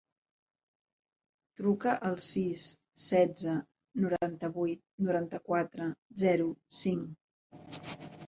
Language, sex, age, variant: Catalan, female, 60-69, Central